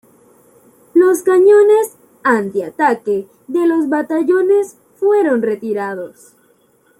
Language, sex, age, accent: Spanish, female, 19-29, México